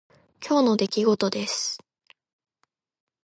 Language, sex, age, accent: Japanese, female, 19-29, 標準語